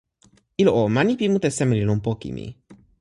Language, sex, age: Toki Pona, male, 19-29